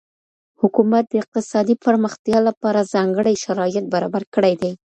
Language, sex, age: Pashto, female, under 19